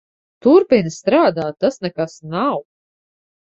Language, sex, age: Latvian, female, 40-49